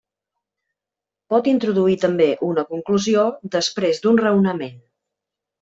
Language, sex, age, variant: Catalan, female, 40-49, Central